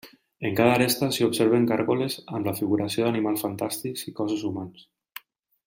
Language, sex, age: Catalan, male, 30-39